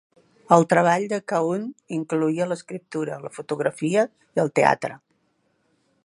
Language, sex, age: Catalan, female, 50-59